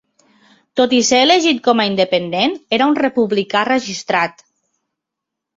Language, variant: Catalan, Central